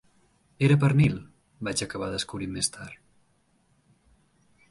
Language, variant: Catalan, Septentrional